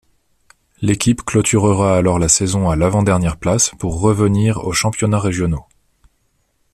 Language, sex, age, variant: French, male, 30-39, Français de métropole